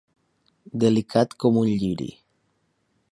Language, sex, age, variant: Catalan, male, 19-29, Nord-Occidental